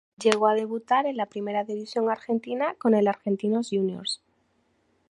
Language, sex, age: Spanish, female, 19-29